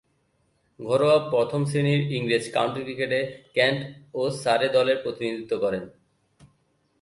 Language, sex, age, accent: Bengali, male, 19-29, Native